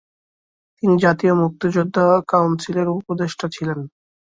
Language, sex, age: Bengali, male, under 19